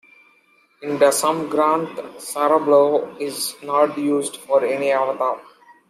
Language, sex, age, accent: English, male, 19-29, India and South Asia (India, Pakistan, Sri Lanka)